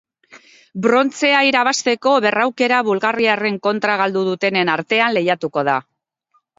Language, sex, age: Basque, female, 50-59